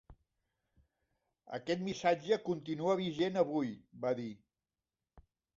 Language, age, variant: Catalan, 50-59, Central